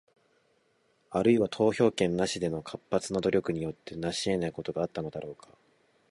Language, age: Japanese, 19-29